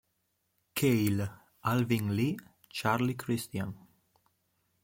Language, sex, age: Italian, male, 19-29